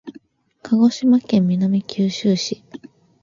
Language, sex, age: Japanese, female, 19-29